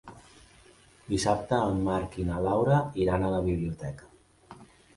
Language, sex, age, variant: Catalan, male, 30-39, Central